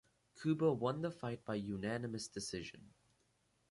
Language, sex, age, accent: English, male, under 19, United States English